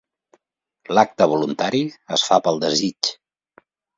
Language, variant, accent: Catalan, Central, Català central